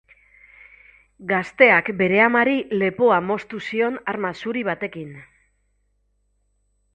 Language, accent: Basque, Mendebalekoa (Araba, Bizkaia, Gipuzkoako mendebaleko herri batzuk)